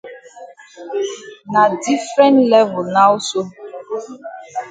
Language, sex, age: Cameroon Pidgin, female, 40-49